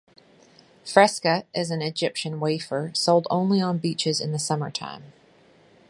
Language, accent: English, United States English